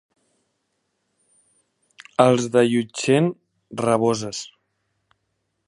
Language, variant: Catalan, Central